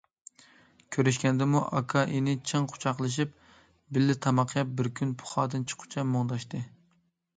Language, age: Uyghur, 19-29